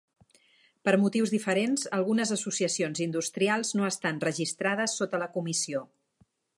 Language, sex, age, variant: Catalan, female, 40-49, Central